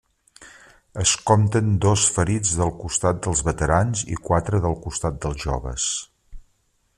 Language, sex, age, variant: Catalan, male, 50-59, Central